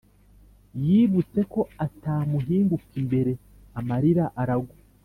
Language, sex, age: Kinyarwanda, male, 30-39